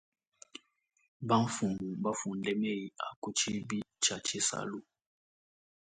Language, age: Luba-Lulua, 19-29